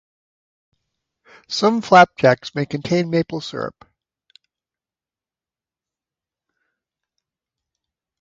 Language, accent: English, United States English